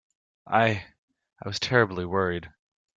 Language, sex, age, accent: English, male, 19-29, United States English